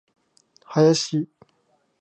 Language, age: Japanese, 19-29